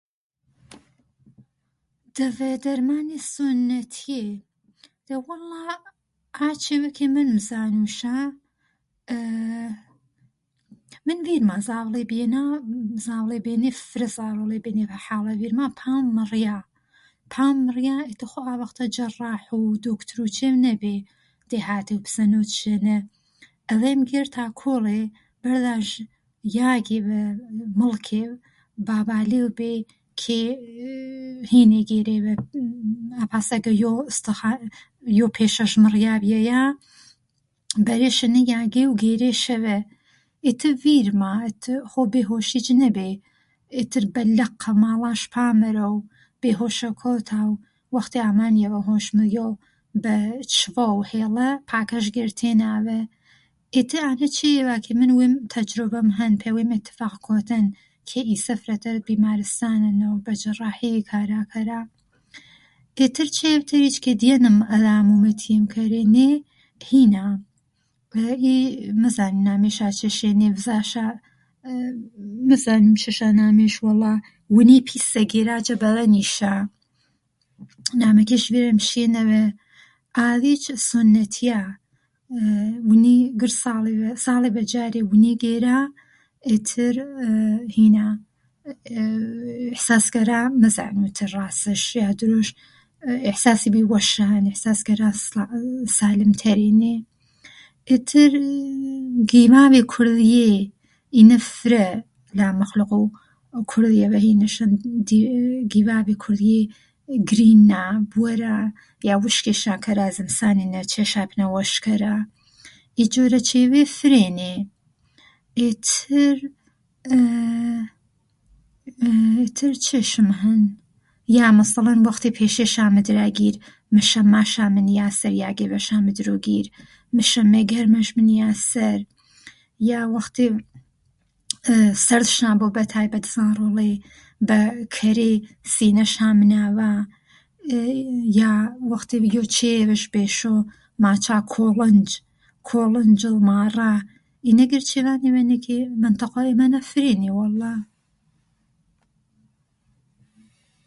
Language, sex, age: Gurani, female, 40-49